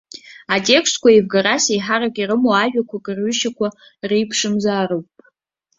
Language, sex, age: Abkhazian, female, under 19